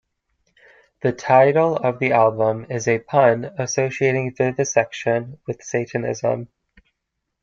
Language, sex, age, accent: English, male, 19-29, United States English